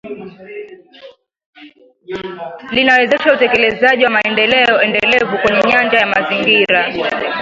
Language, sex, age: Swahili, female, 19-29